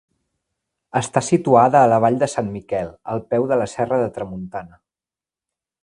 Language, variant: Catalan, Central